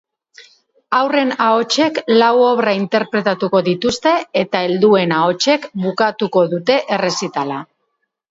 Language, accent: Basque, Mendebalekoa (Araba, Bizkaia, Gipuzkoako mendebaleko herri batzuk)